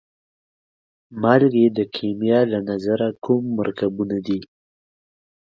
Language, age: Pashto, 19-29